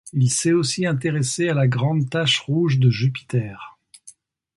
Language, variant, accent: French, Français de métropole, Parisien